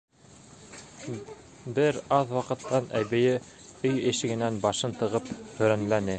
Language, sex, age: Bashkir, male, 30-39